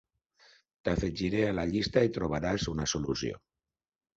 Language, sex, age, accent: Catalan, male, 50-59, valencià